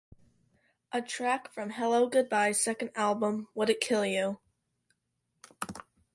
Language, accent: English, United States English